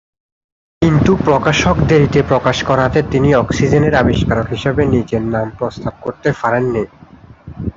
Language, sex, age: Bengali, male, 19-29